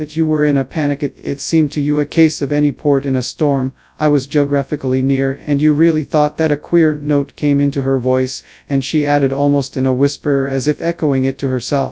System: TTS, FastPitch